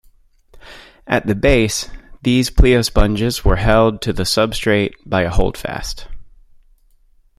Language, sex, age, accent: English, male, 30-39, United States English